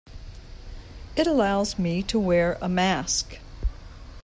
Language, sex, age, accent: English, female, 60-69, United States English